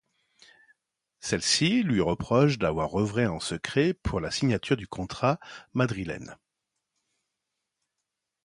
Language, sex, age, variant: French, male, 40-49, Français de métropole